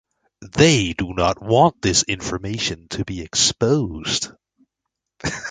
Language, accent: English, England English